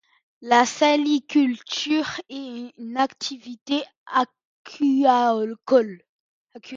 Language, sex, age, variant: French, male, 40-49, Français de métropole